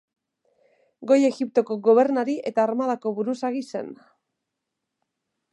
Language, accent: Basque, Mendebalekoa (Araba, Bizkaia, Gipuzkoako mendebaleko herri batzuk)